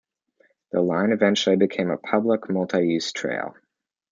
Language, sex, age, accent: English, male, under 19, Canadian English